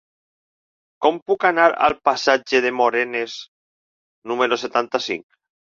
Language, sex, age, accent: Catalan, male, 50-59, valencià